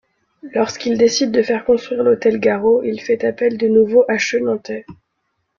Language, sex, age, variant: French, female, 19-29, Français de métropole